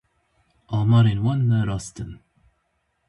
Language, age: Kurdish, 19-29